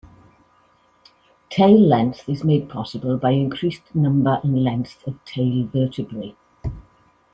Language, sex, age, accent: English, female, 60-69, Welsh English